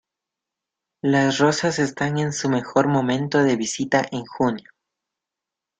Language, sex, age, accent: Spanish, male, 19-29, Andino-Pacífico: Colombia, Perú, Ecuador, oeste de Bolivia y Venezuela andina